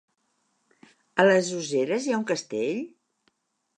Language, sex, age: Catalan, female, 60-69